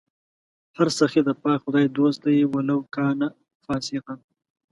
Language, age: Pashto, 19-29